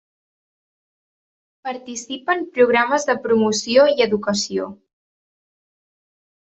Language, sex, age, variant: Catalan, female, 19-29, Central